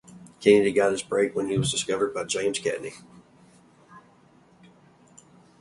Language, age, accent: English, 19-29, United States English